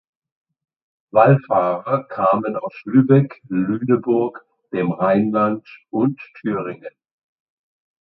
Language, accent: German, Deutschland Deutsch